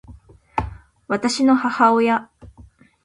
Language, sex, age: Japanese, female, 19-29